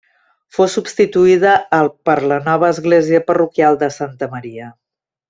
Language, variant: Catalan, Central